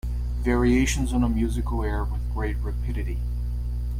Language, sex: English, male